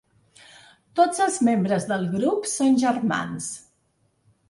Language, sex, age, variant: Catalan, female, 60-69, Central